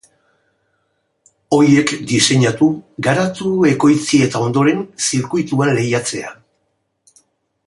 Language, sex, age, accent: Basque, male, 60-69, Mendebalekoa (Araba, Bizkaia, Gipuzkoako mendebaleko herri batzuk)